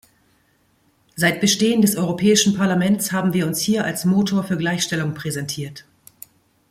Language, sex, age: German, female, 40-49